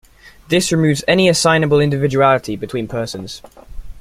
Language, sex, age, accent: English, male, under 19, England English